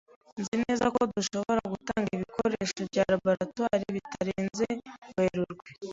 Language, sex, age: Kinyarwanda, female, 19-29